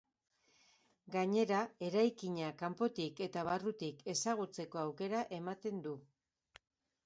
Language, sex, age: Basque, female, 50-59